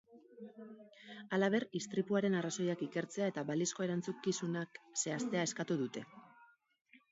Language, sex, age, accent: Basque, female, 40-49, Mendebalekoa (Araba, Bizkaia, Gipuzkoako mendebaleko herri batzuk)